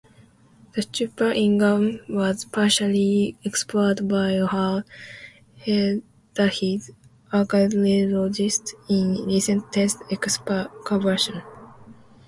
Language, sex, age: English, female, 19-29